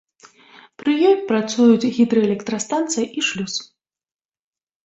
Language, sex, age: Belarusian, female, 30-39